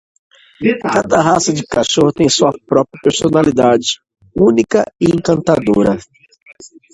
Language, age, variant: Portuguese, 40-49, Portuguese (Brasil)